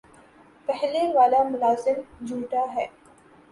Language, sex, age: Urdu, female, 19-29